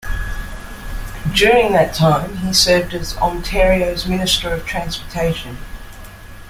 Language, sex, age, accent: English, female, 50-59, Australian English